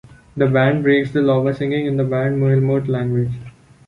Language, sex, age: English, male, under 19